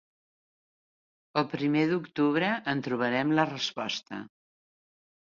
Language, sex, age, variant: Catalan, female, 60-69, Central